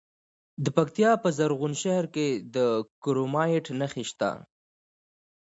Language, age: Pashto, 19-29